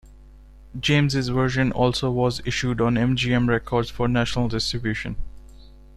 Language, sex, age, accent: English, male, 19-29, India and South Asia (India, Pakistan, Sri Lanka)